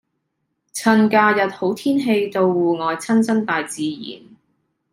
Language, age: Cantonese, 19-29